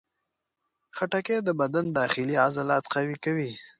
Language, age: Pashto, 19-29